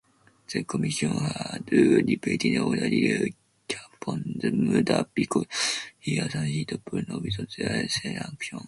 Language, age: English, under 19